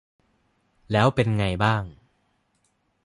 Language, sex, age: Thai, male, 19-29